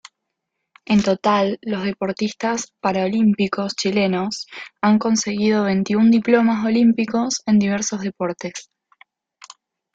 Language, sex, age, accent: Spanish, female, 19-29, Rioplatense: Argentina, Uruguay, este de Bolivia, Paraguay